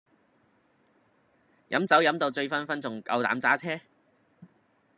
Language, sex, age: Cantonese, female, 19-29